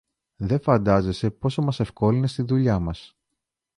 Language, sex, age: Greek, male, 40-49